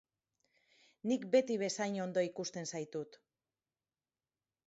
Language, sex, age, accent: Basque, female, 40-49, Mendebalekoa (Araba, Bizkaia, Gipuzkoako mendebaleko herri batzuk)